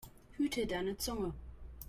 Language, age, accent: German, under 19, Deutschland Deutsch